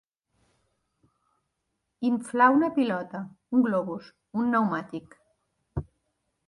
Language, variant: Catalan, Central